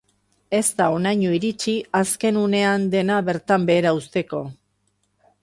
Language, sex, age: Basque, female, 50-59